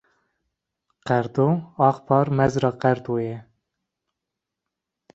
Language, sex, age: Kurdish, male, 19-29